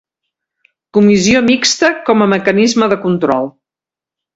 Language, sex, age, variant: Catalan, female, 50-59, Central